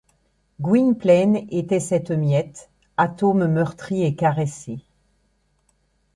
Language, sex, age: French, female, 50-59